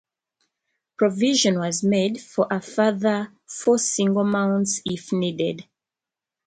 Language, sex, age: English, female, 40-49